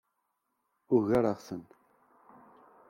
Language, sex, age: Kabyle, male, 30-39